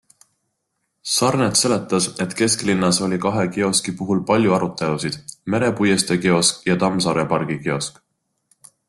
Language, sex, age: Estonian, male, 30-39